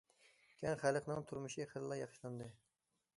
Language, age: Uyghur, 19-29